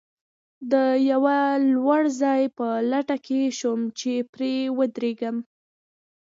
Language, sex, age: Pashto, female, 30-39